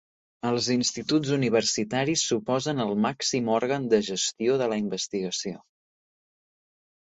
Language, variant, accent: Catalan, Central, central